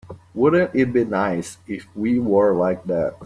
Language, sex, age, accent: English, male, 19-29, United States English